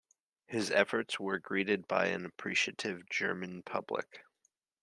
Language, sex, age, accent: English, male, 19-29, United States English